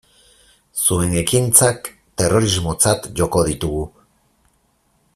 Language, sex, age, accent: Basque, male, 40-49, Mendebalekoa (Araba, Bizkaia, Gipuzkoako mendebaleko herri batzuk)